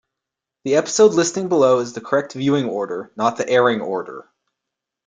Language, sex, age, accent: English, male, 19-29, United States English